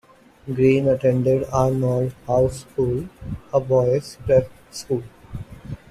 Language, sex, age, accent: English, male, 19-29, India and South Asia (India, Pakistan, Sri Lanka)